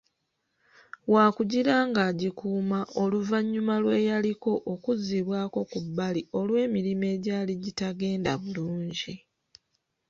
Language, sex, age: Ganda, female, 30-39